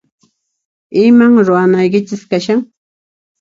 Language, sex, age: Puno Quechua, female, 60-69